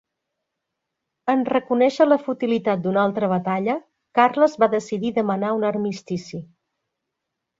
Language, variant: Catalan, Central